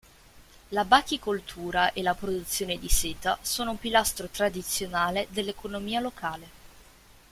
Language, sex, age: Italian, female, 19-29